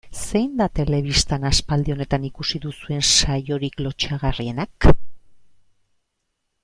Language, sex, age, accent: Basque, female, 40-49, Mendebalekoa (Araba, Bizkaia, Gipuzkoako mendebaleko herri batzuk)